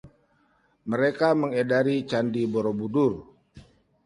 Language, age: Indonesian, 50-59